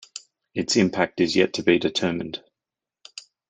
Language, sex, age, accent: English, male, 40-49, Australian English